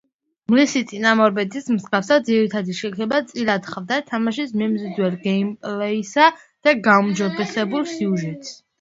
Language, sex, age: Georgian, female, under 19